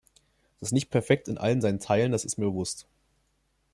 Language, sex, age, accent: German, male, 19-29, Deutschland Deutsch